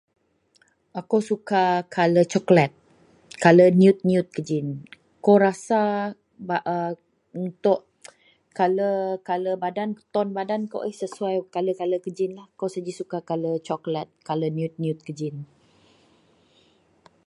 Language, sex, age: Central Melanau, female, 40-49